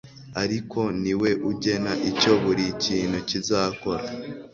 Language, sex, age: Kinyarwanda, male, under 19